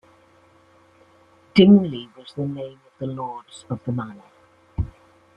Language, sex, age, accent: English, female, 60-69, Welsh English